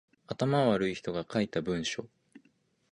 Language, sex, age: Japanese, male, 19-29